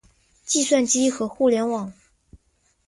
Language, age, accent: Chinese, under 19, 出生地：江西省